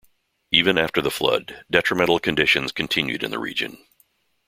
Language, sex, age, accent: English, male, 60-69, United States English